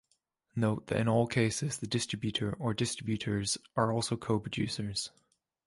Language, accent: English, Scottish English